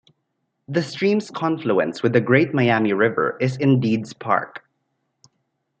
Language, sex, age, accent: English, male, 19-29, Filipino